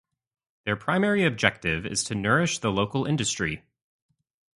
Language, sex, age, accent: English, male, 19-29, United States English